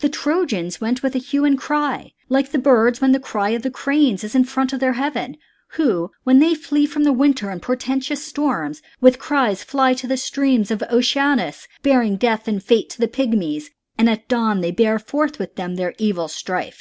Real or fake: real